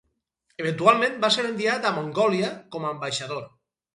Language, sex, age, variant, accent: Catalan, male, 50-59, Valencià meridional, valencià